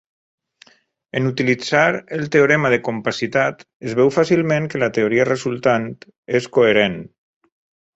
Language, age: Catalan, 50-59